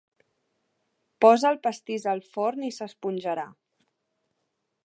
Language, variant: Catalan, Central